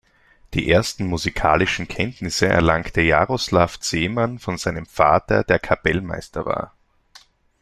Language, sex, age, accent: German, male, 19-29, Österreichisches Deutsch